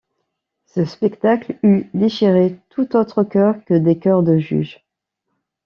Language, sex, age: French, female, 30-39